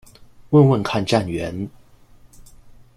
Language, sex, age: Chinese, male, 19-29